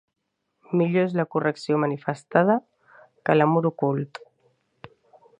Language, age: Catalan, 40-49